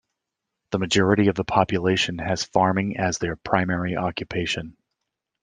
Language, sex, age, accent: English, male, 50-59, United States English